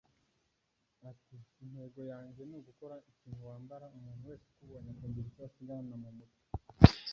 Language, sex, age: Kinyarwanda, male, 19-29